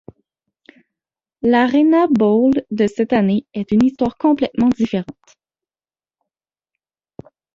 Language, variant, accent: French, Français d'Amérique du Nord, Français du Canada